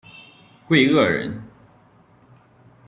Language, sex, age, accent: Chinese, male, 30-39, 出生地：河南省